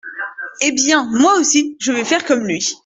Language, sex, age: French, female, 19-29